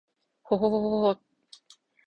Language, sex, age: Japanese, female, 19-29